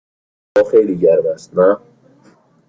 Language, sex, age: Persian, male, 19-29